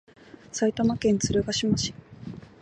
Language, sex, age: Japanese, female, 19-29